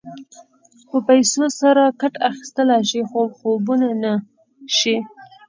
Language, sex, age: Pashto, female, 19-29